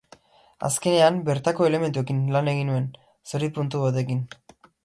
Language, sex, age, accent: Basque, male, 19-29, Erdialdekoa edo Nafarra (Gipuzkoa, Nafarroa)